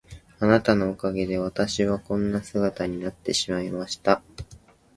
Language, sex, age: Japanese, male, 19-29